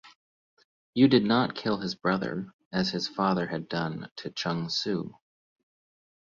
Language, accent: English, United States English